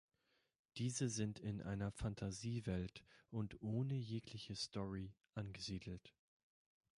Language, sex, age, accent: German, male, 30-39, Deutschland Deutsch